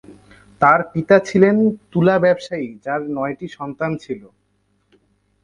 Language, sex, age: Bengali, male, under 19